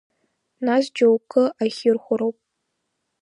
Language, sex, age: Abkhazian, female, under 19